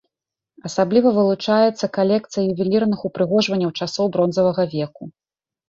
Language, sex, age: Belarusian, female, 30-39